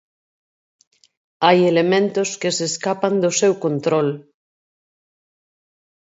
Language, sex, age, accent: Galician, female, 50-59, Normativo (estándar)